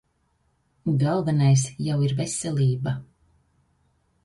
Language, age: Latvian, 30-39